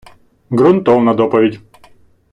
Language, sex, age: Ukrainian, male, 30-39